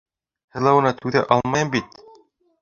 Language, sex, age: Bashkir, male, 30-39